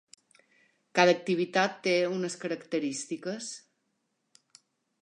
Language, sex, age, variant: Catalan, female, 40-49, Balear